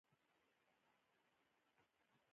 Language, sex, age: Pashto, female, 19-29